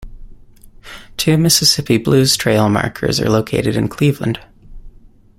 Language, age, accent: English, 19-29, United States English